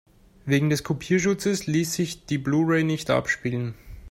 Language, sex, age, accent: German, male, 19-29, Österreichisches Deutsch